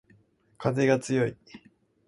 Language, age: Japanese, 19-29